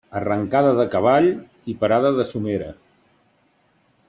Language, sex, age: Catalan, male, 50-59